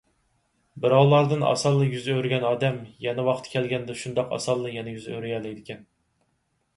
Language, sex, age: Uyghur, male, 30-39